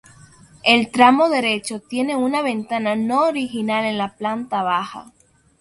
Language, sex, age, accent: Spanish, female, under 19, Caribe: Cuba, Venezuela, Puerto Rico, República Dominicana, Panamá, Colombia caribeña, México caribeño, Costa del golfo de México